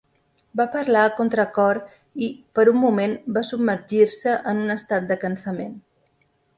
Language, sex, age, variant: Catalan, female, 40-49, Central